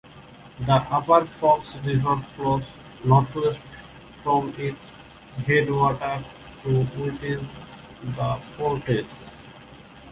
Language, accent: English, United States English